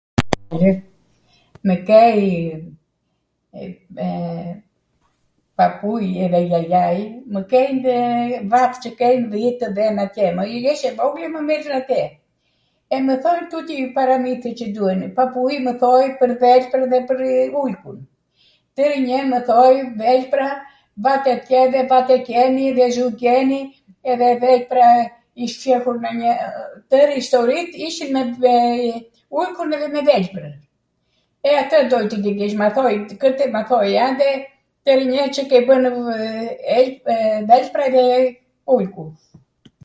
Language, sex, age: Arvanitika Albanian, female, 70-79